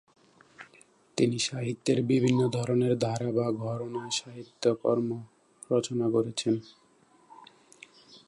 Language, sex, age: Bengali, male, 19-29